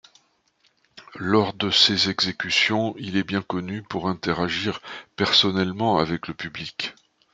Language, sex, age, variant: French, male, 60-69, Français de métropole